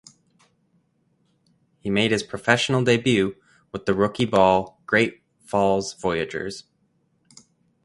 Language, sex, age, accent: English, male, 30-39, Canadian English